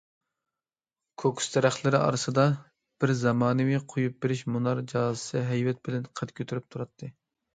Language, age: Uyghur, 19-29